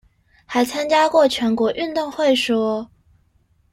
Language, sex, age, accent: Chinese, female, 19-29, 出生地：臺北市